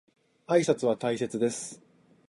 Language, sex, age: Japanese, male, 19-29